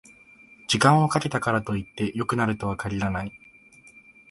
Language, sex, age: Japanese, male, 19-29